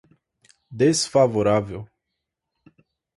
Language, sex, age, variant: Portuguese, male, 19-29, Portuguese (Brasil)